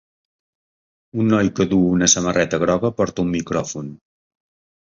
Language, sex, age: Catalan, male, 50-59